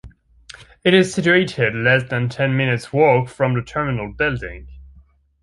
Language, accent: English, England English